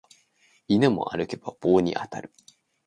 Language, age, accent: Japanese, 19-29, 標準語